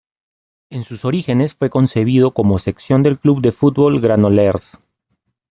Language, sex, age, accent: Spanish, male, 30-39, Andino-Pacífico: Colombia, Perú, Ecuador, oeste de Bolivia y Venezuela andina